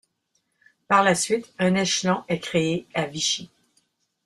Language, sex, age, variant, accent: French, female, 50-59, Français d'Amérique du Nord, Français du Canada